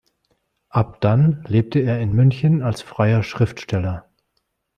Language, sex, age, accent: German, male, 40-49, Deutschland Deutsch